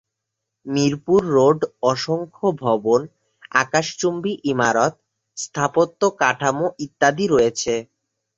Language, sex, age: Bengali, male, 19-29